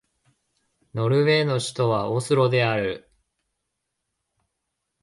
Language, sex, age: Japanese, male, 19-29